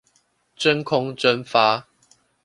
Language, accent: Chinese, 出生地：臺北市